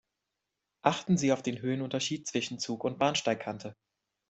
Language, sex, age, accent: German, male, 19-29, Deutschland Deutsch